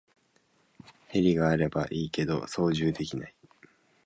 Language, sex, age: Japanese, male, 19-29